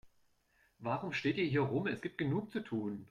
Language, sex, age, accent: German, male, 30-39, Deutschland Deutsch